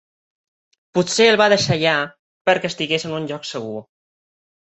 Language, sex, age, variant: Catalan, male, 19-29, Balear